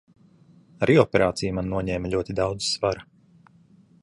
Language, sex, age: Latvian, male, 30-39